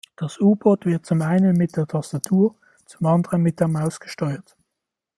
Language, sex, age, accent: German, male, 19-29, Schweizerdeutsch